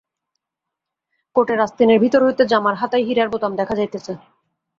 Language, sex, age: Bengali, female, 19-29